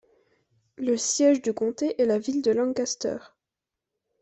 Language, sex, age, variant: French, female, 19-29, Français de métropole